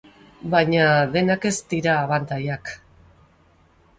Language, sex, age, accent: Basque, female, 50-59, Mendebalekoa (Araba, Bizkaia, Gipuzkoako mendebaleko herri batzuk)